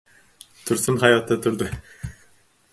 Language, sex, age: Uzbek, male, 19-29